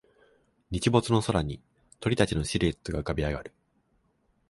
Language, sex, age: Japanese, male, 19-29